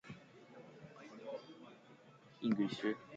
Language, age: English, 19-29